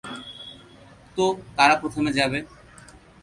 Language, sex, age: Bengali, male, 30-39